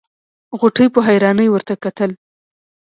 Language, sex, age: Pashto, female, 19-29